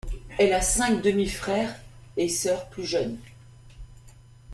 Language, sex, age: French, female, 50-59